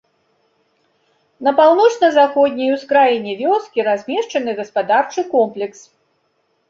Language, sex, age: Belarusian, female, 60-69